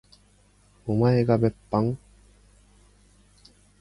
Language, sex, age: Japanese, male, 40-49